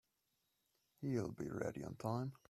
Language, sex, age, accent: English, male, 19-29, England English